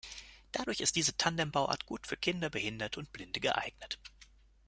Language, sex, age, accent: German, male, 30-39, Deutschland Deutsch